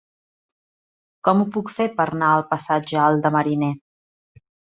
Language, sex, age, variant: Catalan, female, 40-49, Central